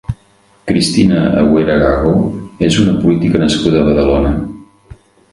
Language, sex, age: Catalan, male, 50-59